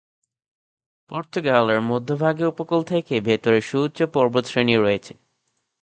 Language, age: Bengali, 19-29